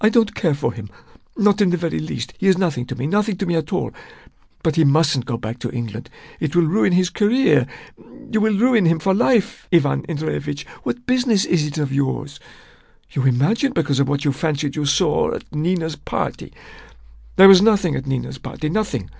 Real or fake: real